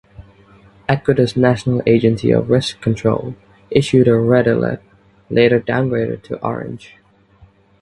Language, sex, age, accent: English, male, 19-29, England English